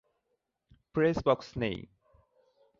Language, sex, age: Bengali, male, 19-29